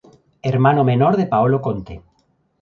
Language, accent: Spanish, España: Centro-Sur peninsular (Madrid, Toledo, Castilla-La Mancha)